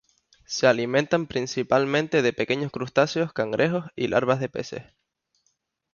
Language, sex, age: Spanish, male, 19-29